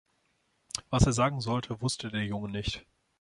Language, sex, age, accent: German, male, 30-39, Deutschland Deutsch